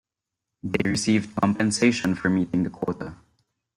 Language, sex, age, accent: English, male, 19-29, Filipino